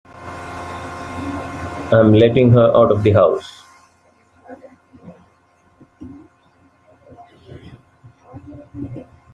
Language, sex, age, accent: English, male, 40-49, India and South Asia (India, Pakistan, Sri Lanka)